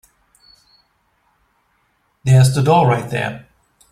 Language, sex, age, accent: English, male, 40-49, United States English